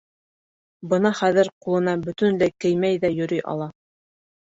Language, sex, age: Bashkir, female, 30-39